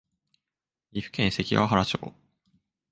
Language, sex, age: Japanese, male, 19-29